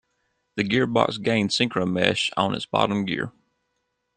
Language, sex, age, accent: English, male, 40-49, United States English